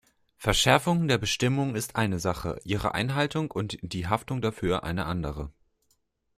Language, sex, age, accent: German, male, 19-29, Deutschland Deutsch